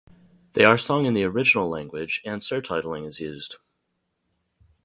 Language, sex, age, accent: English, male, 30-39, United States English